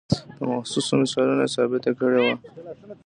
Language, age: Pashto, under 19